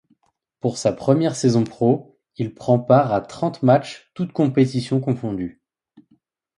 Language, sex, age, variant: French, male, 19-29, Français de métropole